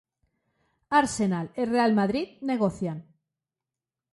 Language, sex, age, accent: Galician, female, 40-49, Normativo (estándar)